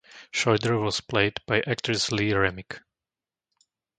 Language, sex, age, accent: English, male, 30-39, United States English